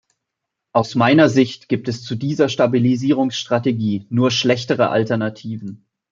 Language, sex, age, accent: German, male, 19-29, Deutschland Deutsch